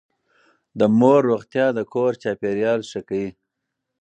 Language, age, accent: Pashto, 30-39, کندهارۍ لهجه